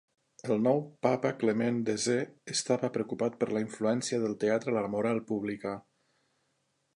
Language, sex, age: Catalan, male, 40-49